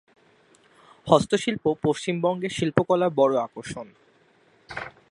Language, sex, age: Bengali, male, 19-29